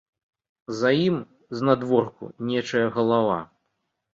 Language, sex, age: Belarusian, male, 30-39